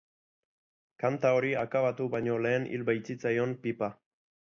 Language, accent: Basque, Erdialdekoa edo Nafarra (Gipuzkoa, Nafarroa)